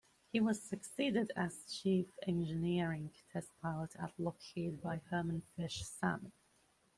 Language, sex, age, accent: English, male, under 19, Australian English